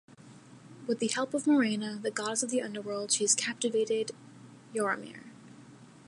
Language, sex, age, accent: English, female, 19-29, United States English